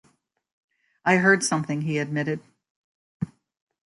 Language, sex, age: English, female, 60-69